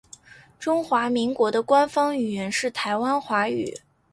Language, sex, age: Chinese, female, 19-29